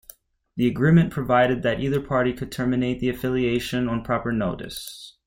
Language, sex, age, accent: English, male, 19-29, United States English